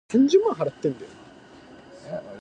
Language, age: Japanese, 19-29